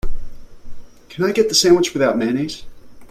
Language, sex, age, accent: English, male, 40-49, United States English